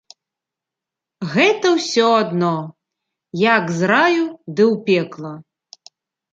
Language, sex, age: Belarusian, female, 40-49